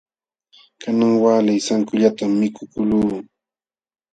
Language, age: Jauja Wanca Quechua, 40-49